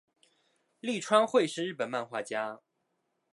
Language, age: Chinese, 19-29